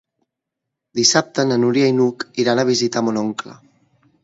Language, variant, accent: Catalan, Central, central